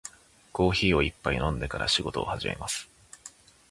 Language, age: Japanese, 19-29